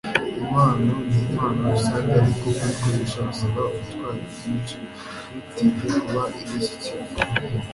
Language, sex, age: Kinyarwanda, male, under 19